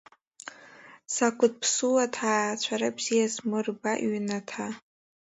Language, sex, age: Abkhazian, female, under 19